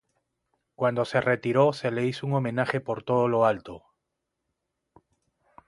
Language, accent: Spanish, Andino-Pacífico: Colombia, Perú, Ecuador, oeste de Bolivia y Venezuela andina